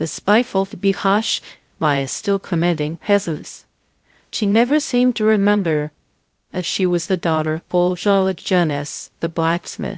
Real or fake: fake